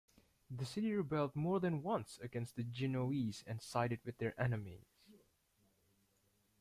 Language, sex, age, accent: English, male, 19-29, Australian English